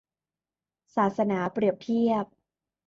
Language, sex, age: Thai, female, 19-29